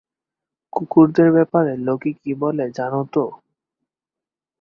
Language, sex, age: Bengali, male, 19-29